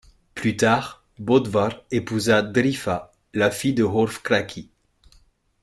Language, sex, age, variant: French, male, 40-49, Français de métropole